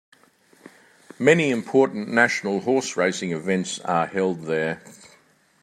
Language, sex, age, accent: English, male, 70-79, Australian English